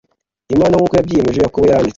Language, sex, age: Kinyarwanda, male, 19-29